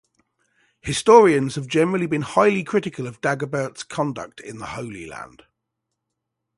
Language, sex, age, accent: English, male, 40-49, England English